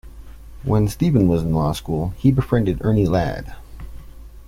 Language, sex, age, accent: English, male, 30-39, United States English